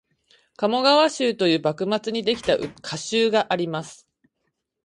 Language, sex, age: Japanese, male, under 19